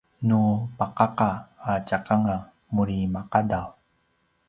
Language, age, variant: Paiwan, 30-39, pinayuanan a kinaikacedasan (東排灣語)